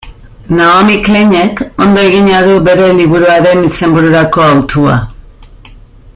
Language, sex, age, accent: Basque, female, 40-49, Erdialdekoa edo Nafarra (Gipuzkoa, Nafarroa)